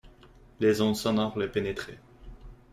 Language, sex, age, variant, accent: French, male, 19-29, Français d'Amérique du Nord, Français du Canada